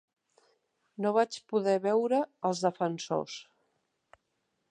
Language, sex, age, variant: Catalan, female, 50-59, Central